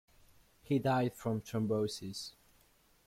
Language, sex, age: English, male, 19-29